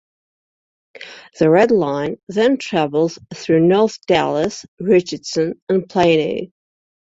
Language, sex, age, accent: English, female, 40-49, England English